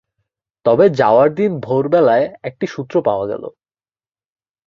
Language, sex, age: Bengali, male, under 19